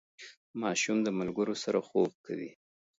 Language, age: Pashto, 40-49